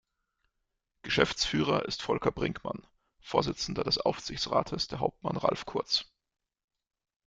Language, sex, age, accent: German, male, 30-39, Deutschland Deutsch